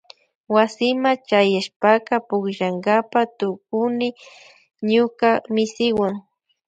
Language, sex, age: Loja Highland Quichua, female, 19-29